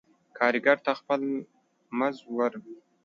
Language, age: Pashto, 19-29